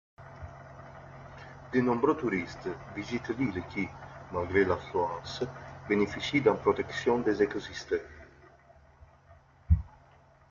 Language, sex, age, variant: French, male, 40-49, Français d'Europe